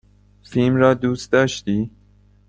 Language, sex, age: Persian, male, 19-29